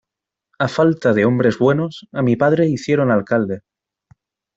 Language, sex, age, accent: Spanish, male, 30-39, España: Centro-Sur peninsular (Madrid, Toledo, Castilla-La Mancha)